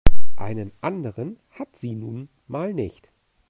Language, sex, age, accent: German, male, 40-49, Deutschland Deutsch